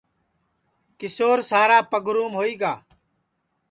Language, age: Sansi, 19-29